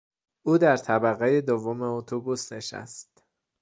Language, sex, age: Persian, male, 19-29